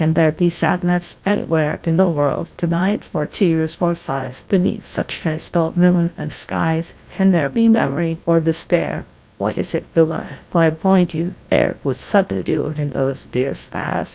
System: TTS, GlowTTS